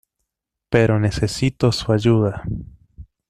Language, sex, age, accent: Spanish, male, 19-29, Rioplatense: Argentina, Uruguay, este de Bolivia, Paraguay